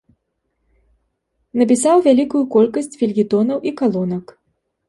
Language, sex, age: Belarusian, female, 19-29